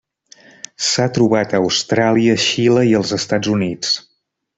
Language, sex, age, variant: Catalan, male, 30-39, Central